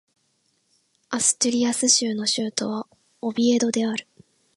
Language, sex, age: Japanese, female, 19-29